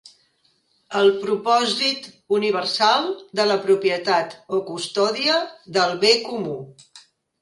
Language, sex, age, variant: Catalan, female, 60-69, Central